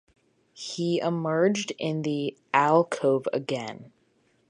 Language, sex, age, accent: English, female, under 19, United States English